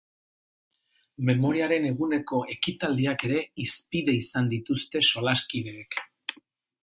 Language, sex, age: Basque, male, 40-49